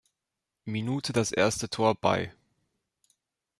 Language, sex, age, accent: German, male, 19-29, Deutschland Deutsch